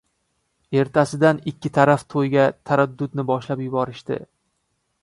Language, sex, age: Uzbek, male, 19-29